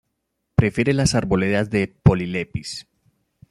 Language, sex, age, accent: Spanish, male, 30-39, Andino-Pacífico: Colombia, Perú, Ecuador, oeste de Bolivia y Venezuela andina